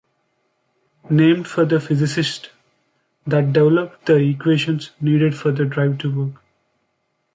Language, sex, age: English, male, 19-29